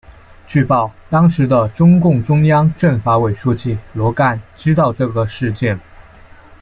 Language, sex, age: Chinese, male, 19-29